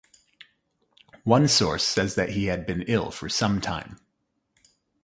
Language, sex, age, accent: English, male, 30-39, United States English